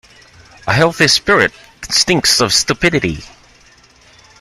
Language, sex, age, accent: English, male, 30-39, Filipino